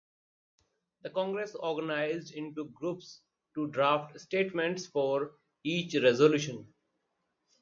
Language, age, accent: English, 19-29, India and South Asia (India, Pakistan, Sri Lanka)